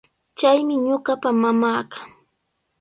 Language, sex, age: Sihuas Ancash Quechua, female, 30-39